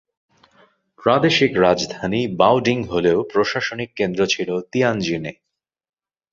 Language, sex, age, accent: Bengali, male, 30-39, চলিত